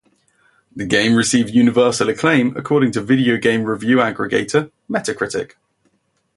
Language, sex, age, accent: English, male, 19-29, England English